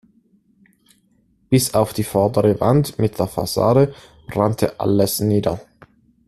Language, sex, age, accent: German, male, 19-29, Schweizerdeutsch